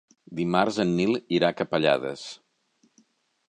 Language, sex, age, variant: Catalan, male, 60-69, Central